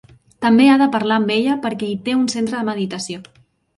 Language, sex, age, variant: Catalan, female, 30-39, Central